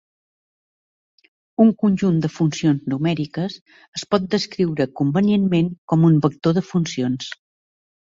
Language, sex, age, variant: Catalan, female, 60-69, Central